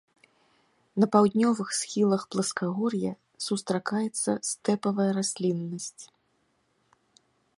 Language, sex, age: Belarusian, female, 60-69